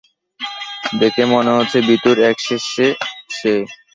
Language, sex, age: Bengali, male, under 19